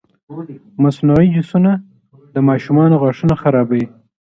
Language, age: Pashto, 30-39